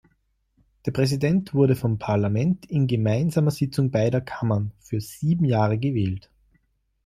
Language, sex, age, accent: German, male, 19-29, Österreichisches Deutsch